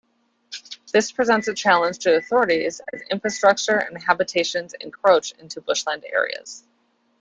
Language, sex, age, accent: English, female, 30-39, United States English